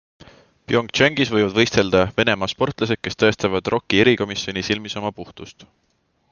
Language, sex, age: Estonian, male, 19-29